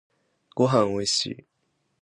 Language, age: Japanese, 19-29